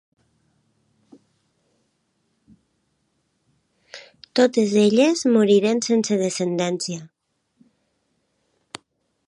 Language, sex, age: Catalan, female, 30-39